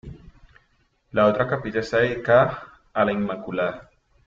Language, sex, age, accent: Spanish, male, 19-29, Andino-Pacífico: Colombia, Perú, Ecuador, oeste de Bolivia y Venezuela andina